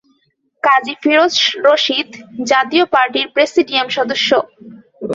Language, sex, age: Bengali, female, 19-29